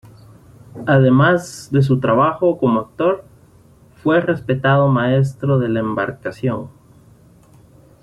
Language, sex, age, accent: Spanish, female, 30-39, América central